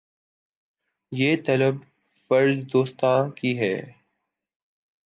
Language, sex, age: Urdu, male, 19-29